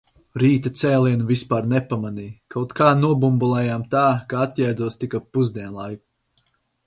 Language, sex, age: Latvian, male, 19-29